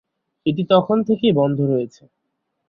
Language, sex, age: Bengali, male, 19-29